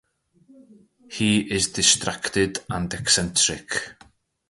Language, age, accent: English, 30-39, Welsh English